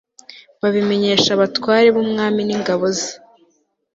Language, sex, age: Kinyarwanda, female, 19-29